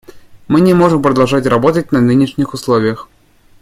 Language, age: Russian, 19-29